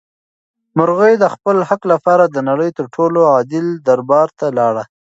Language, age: Pashto, 19-29